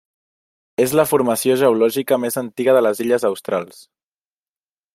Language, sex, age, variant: Catalan, male, under 19, Central